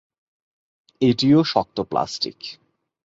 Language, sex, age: Bengali, male, 19-29